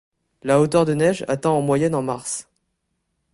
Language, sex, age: French, male, 19-29